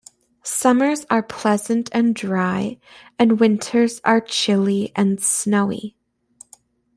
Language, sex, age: English, female, 19-29